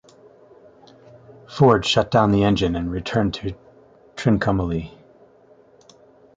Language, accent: English, United States English